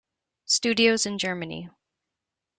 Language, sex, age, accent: English, female, 19-29, Canadian English